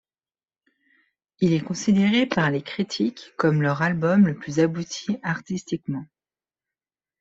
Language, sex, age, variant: French, female, 40-49, Français de métropole